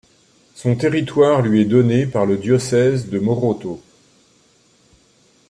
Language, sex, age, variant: French, male, 50-59, Français de métropole